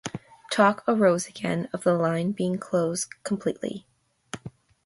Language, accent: English, United States English